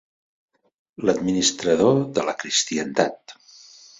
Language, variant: Catalan, Central